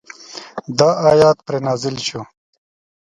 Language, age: Pashto, 30-39